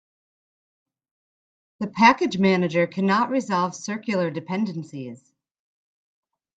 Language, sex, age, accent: English, female, 40-49, United States English